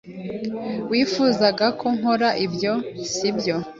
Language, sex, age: Kinyarwanda, female, 19-29